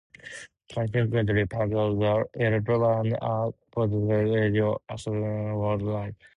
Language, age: English, 19-29